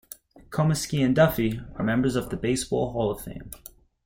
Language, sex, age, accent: English, male, 19-29, United States English